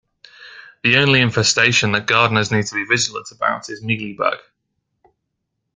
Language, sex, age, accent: English, male, 19-29, England English